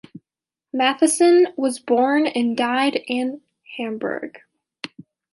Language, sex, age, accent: English, female, 19-29, United States English